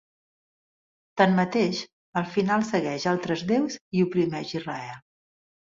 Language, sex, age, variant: Catalan, female, 40-49, Central